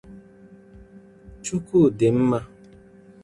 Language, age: Igbo, 30-39